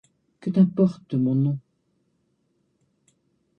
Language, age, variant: French, 60-69, Français de métropole